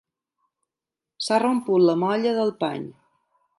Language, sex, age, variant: Catalan, female, 50-59, Balear